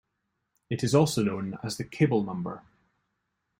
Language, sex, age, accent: English, male, 30-39, Scottish English